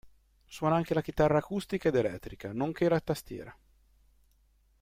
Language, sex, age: Italian, male, 40-49